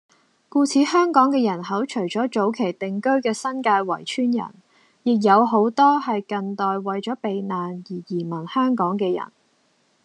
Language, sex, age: Cantonese, female, 19-29